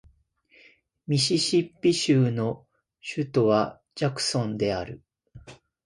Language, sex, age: Japanese, male, 30-39